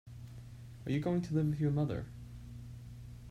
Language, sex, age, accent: English, male, 19-29, United States English